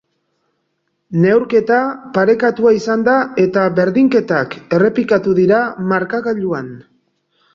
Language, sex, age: Basque, male, 40-49